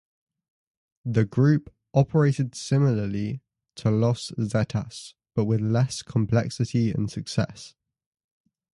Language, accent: English, England English